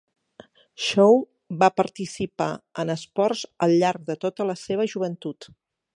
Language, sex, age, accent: Catalan, female, 50-59, central; septentrional